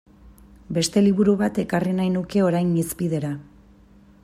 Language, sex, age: Basque, female, 30-39